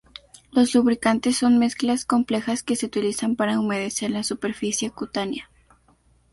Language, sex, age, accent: Spanish, female, 19-29, México